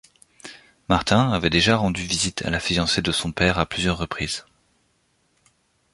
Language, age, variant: French, 30-39, Français de métropole